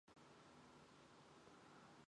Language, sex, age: Mongolian, female, 19-29